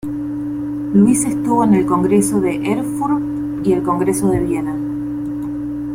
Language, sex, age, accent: Spanish, female, 30-39, Rioplatense: Argentina, Uruguay, este de Bolivia, Paraguay